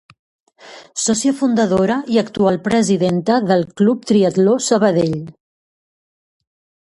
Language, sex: Catalan, female